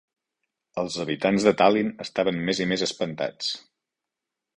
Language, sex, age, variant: Catalan, male, 40-49, Central